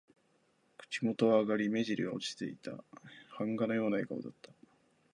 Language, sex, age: Japanese, male, 19-29